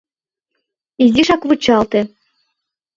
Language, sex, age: Mari, female, under 19